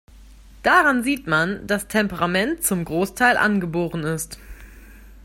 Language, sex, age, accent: German, female, 19-29, Deutschland Deutsch